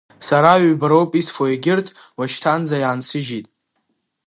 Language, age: Abkhazian, under 19